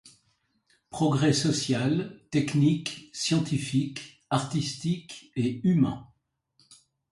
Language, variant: French, Français de métropole